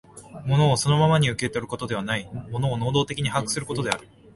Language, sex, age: Japanese, male, 19-29